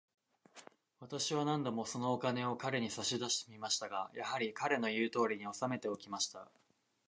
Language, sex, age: Japanese, male, 19-29